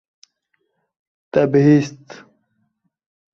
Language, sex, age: Kurdish, male, 30-39